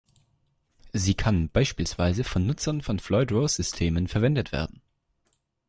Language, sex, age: German, male, under 19